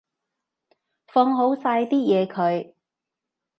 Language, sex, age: Cantonese, female, 30-39